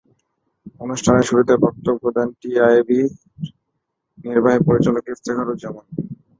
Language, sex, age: Bengali, male, 19-29